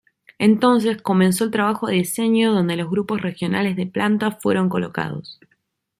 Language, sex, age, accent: Spanish, female, 19-29, Rioplatense: Argentina, Uruguay, este de Bolivia, Paraguay